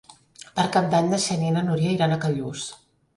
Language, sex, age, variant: Catalan, female, 50-59, Central